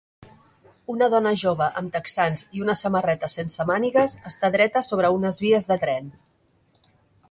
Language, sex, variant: Catalan, female, Central